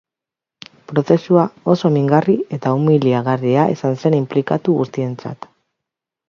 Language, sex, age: Basque, female, 40-49